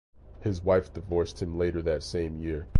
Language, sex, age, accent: English, male, 40-49, United States English